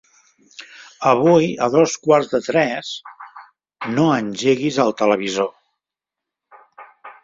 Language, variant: Catalan, Central